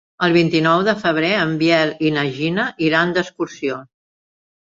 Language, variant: Catalan, Central